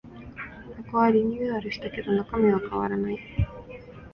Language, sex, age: Japanese, female, 19-29